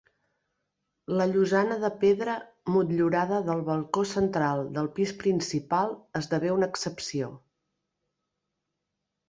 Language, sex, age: Catalan, female, 40-49